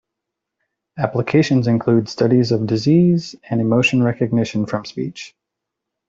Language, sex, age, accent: English, male, 30-39, United States English